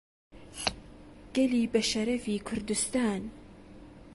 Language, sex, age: Central Kurdish, female, 19-29